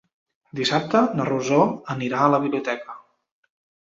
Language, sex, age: Catalan, male, 40-49